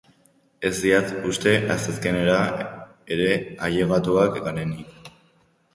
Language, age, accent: Basque, under 19, Erdialdekoa edo Nafarra (Gipuzkoa, Nafarroa)